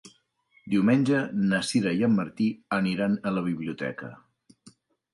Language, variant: Catalan, Central